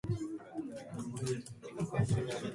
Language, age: Cantonese, 19-29